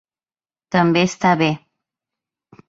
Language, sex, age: Catalan, female, 50-59